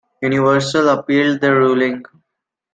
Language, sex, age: English, male, 19-29